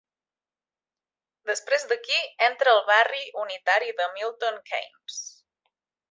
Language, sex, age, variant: Catalan, female, 30-39, Central